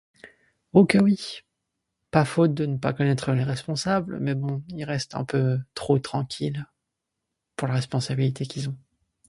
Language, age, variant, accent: French, 19-29, Français de métropole, Français de l'est de la France